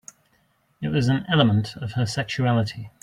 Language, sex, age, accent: English, male, 40-49, England English